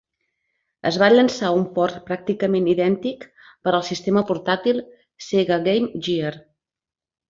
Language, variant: Catalan, Central